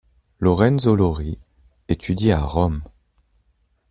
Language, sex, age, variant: French, male, 30-39, Français de métropole